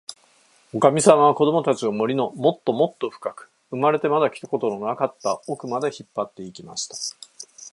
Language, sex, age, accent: Japanese, male, 60-69, 標準